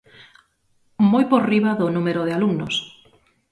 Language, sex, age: Galician, female, 30-39